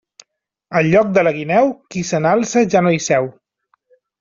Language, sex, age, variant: Catalan, male, 30-39, Central